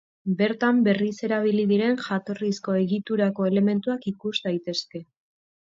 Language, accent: Basque, Mendebalekoa (Araba, Bizkaia, Gipuzkoako mendebaleko herri batzuk)